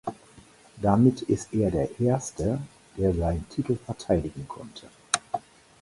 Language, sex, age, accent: German, male, 60-69, Deutschland Deutsch